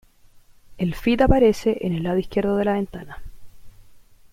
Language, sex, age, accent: Spanish, female, 19-29, Chileno: Chile, Cuyo